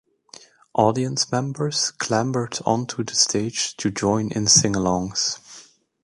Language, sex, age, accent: English, male, 19-29, England English